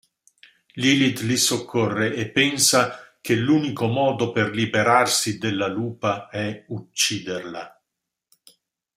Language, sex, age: Italian, male, 60-69